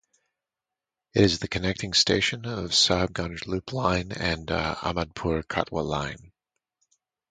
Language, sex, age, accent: English, male, 30-39, United States English